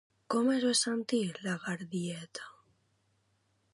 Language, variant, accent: Catalan, Central, central